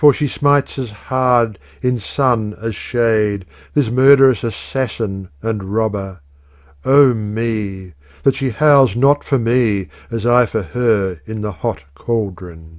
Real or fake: real